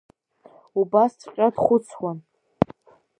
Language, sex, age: Abkhazian, female, under 19